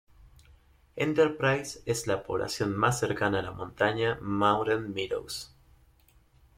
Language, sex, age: Spanish, male, 19-29